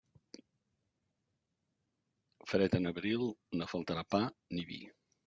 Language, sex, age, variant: Catalan, male, 50-59, Central